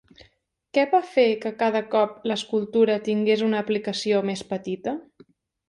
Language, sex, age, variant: Catalan, female, 19-29, Central